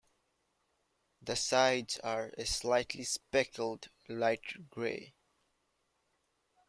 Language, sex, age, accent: English, male, 19-29, West Indies and Bermuda (Bahamas, Bermuda, Jamaica, Trinidad)